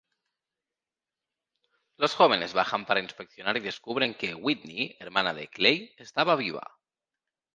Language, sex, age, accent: Spanish, male, 19-29, España: Norte peninsular (Asturias, Castilla y León, Cantabria, País Vasco, Navarra, Aragón, La Rioja, Guadalajara, Cuenca)